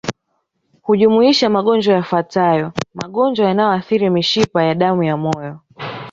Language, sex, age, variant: Swahili, female, 19-29, Kiswahili Sanifu (EA)